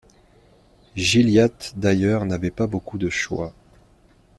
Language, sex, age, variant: French, male, 30-39, Français de métropole